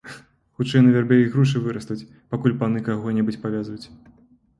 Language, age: Belarusian, 19-29